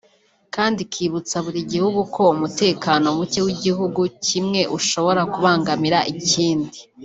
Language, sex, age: Kinyarwanda, female, under 19